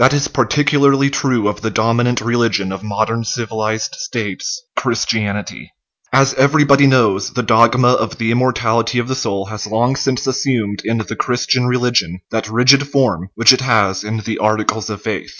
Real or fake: real